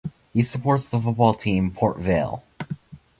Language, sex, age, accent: English, male, under 19, Canadian English